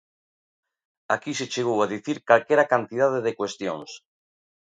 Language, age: Galician, 40-49